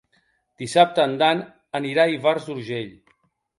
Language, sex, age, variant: Catalan, male, 50-59, Balear